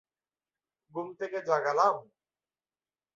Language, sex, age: Bengali, male, 19-29